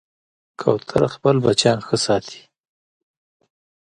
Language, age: Pashto, 19-29